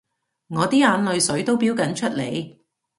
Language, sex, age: Cantonese, female, 40-49